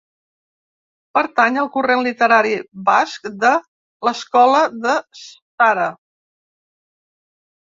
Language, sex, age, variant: Catalan, female, 70-79, Central